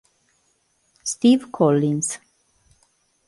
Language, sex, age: Italian, female, 30-39